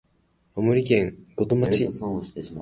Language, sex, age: Japanese, male, 19-29